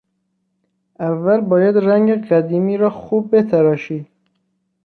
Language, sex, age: Persian, male, 19-29